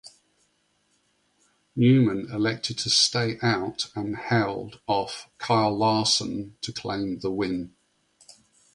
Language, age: English, 60-69